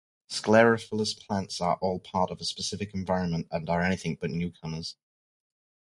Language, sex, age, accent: English, male, 30-39, England English